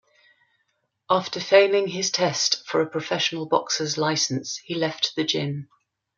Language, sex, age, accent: English, female, 60-69, England English